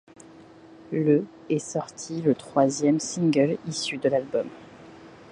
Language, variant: French, Français de métropole